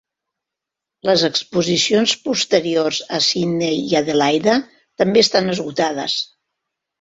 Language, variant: Catalan, Central